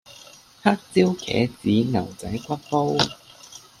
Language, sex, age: Cantonese, male, 19-29